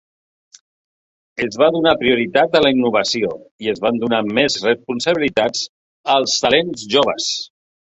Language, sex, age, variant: Catalan, male, 60-69, Central